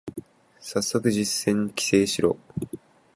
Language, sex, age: Japanese, male, 19-29